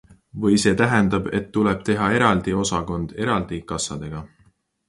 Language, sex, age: Estonian, male, 19-29